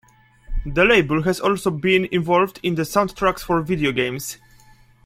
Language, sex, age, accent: English, male, 19-29, United States English